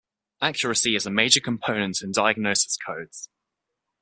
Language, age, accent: English, 19-29, England English